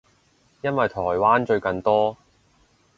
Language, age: Cantonese, 19-29